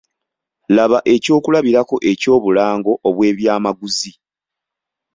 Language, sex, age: Ganda, male, 30-39